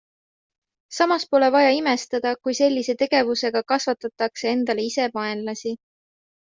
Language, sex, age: Estonian, female, 19-29